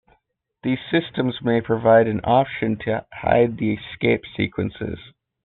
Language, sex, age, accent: English, male, under 19, United States English